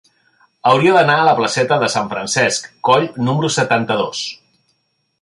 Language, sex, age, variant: Catalan, male, 40-49, Central